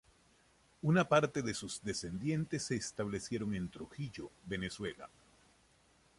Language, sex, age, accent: Spanish, male, 60-69, Caribe: Cuba, Venezuela, Puerto Rico, República Dominicana, Panamá, Colombia caribeña, México caribeño, Costa del golfo de México